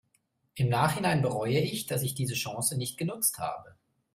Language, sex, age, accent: German, male, 30-39, Deutschland Deutsch